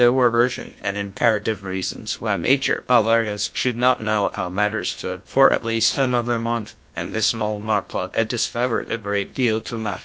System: TTS, GlowTTS